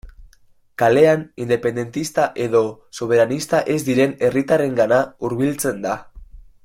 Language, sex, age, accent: Basque, male, 19-29, Mendebalekoa (Araba, Bizkaia, Gipuzkoako mendebaleko herri batzuk)